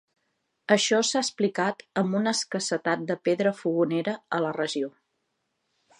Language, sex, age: Catalan, female, 40-49